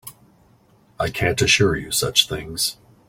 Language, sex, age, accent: English, male, 40-49, United States English